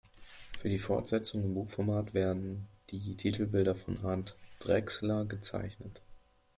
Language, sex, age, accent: German, male, 30-39, Deutschland Deutsch